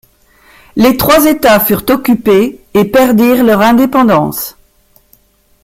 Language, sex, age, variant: French, female, 50-59, Français de métropole